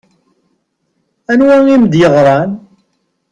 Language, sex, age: Kabyle, male, 50-59